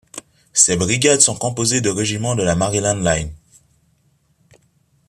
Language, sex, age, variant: French, male, under 19, Français des départements et régions d'outre-mer